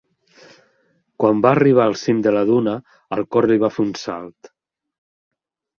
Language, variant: Catalan, Central